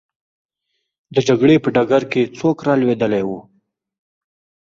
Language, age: Pashto, under 19